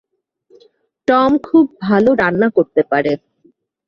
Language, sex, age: Bengali, female, 30-39